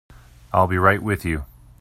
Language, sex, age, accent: English, male, 30-39, United States English